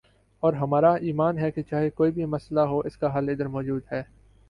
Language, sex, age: Urdu, male, 19-29